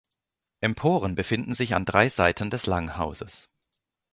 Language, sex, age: German, male, 40-49